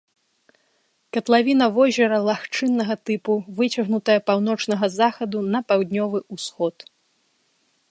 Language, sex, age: Belarusian, female, 30-39